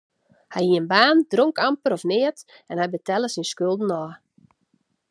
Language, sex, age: Western Frisian, female, 30-39